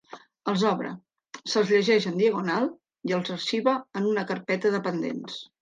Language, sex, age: Catalan, female, 50-59